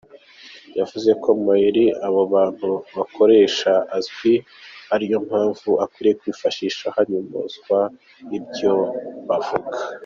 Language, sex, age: Kinyarwanda, male, 19-29